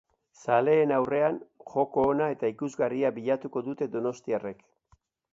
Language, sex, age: Basque, male, 60-69